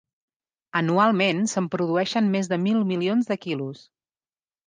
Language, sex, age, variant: Catalan, female, 40-49, Central